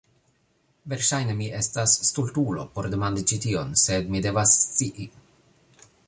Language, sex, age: Esperanto, male, 40-49